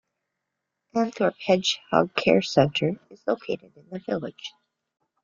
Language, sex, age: English, female, 50-59